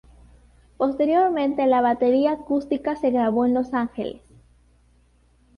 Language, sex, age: Spanish, female, under 19